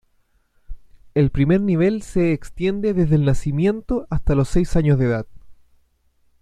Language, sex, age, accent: Spanish, male, 19-29, Chileno: Chile, Cuyo